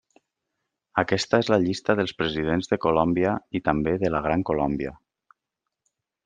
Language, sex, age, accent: Catalan, male, 30-39, valencià